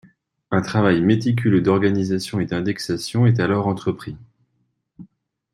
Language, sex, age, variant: French, male, 19-29, Français de métropole